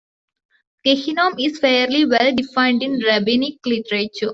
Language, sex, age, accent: English, female, 19-29, India and South Asia (India, Pakistan, Sri Lanka)